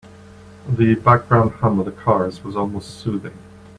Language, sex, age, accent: English, male, 50-59, Canadian English